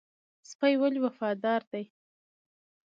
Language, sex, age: Pashto, female, under 19